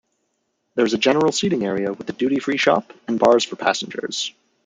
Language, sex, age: English, male, 19-29